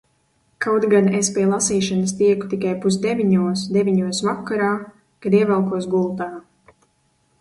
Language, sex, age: Latvian, female, 19-29